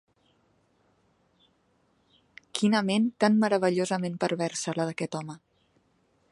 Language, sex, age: Catalan, female, 40-49